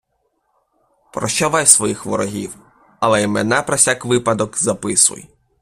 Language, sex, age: Ukrainian, male, under 19